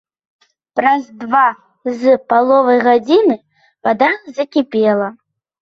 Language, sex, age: Belarusian, female, 30-39